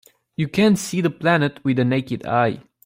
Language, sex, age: English, male, 19-29